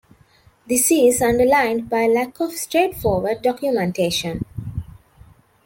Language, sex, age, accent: English, female, 19-29, India and South Asia (India, Pakistan, Sri Lanka)